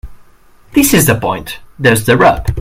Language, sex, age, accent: English, male, under 19, England English